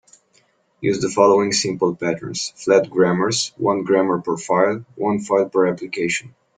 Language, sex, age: English, male, 19-29